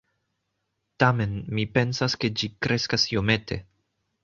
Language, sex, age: Esperanto, male, 19-29